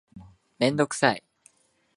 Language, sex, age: Japanese, male, 19-29